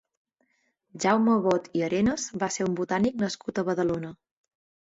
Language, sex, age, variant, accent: Catalan, female, 30-39, Central, central; estàndard